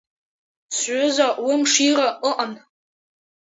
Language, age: Abkhazian, under 19